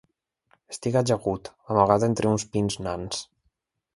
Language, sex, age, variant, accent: Catalan, male, 19-29, Valencià meridional, valencià